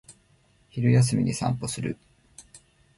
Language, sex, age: Japanese, male, 19-29